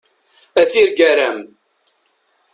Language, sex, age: Kabyle, female, 60-69